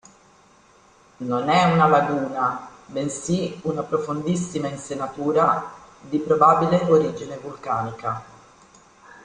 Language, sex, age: Italian, female, 50-59